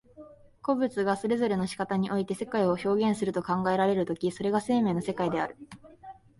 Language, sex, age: Japanese, female, under 19